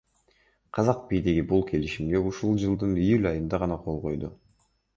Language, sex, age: Kyrgyz, male, under 19